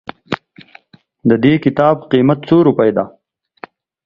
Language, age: Pashto, 19-29